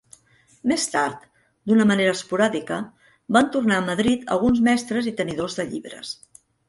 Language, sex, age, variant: Catalan, female, 50-59, Central